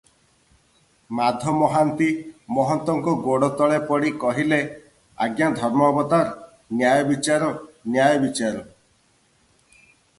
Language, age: Odia, 30-39